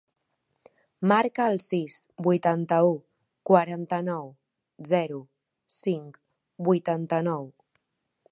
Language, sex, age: Catalan, female, 19-29